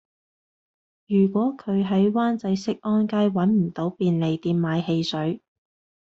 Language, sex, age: Cantonese, female, 19-29